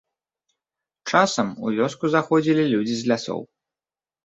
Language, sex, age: Belarusian, male, 30-39